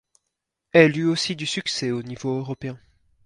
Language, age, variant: French, 19-29, Français de métropole